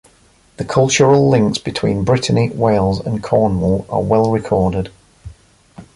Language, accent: English, England English